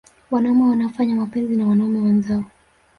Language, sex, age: Swahili, female, 19-29